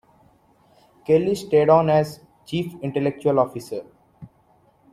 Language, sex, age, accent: English, male, 19-29, India and South Asia (India, Pakistan, Sri Lanka)